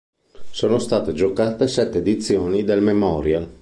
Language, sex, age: Italian, male, 50-59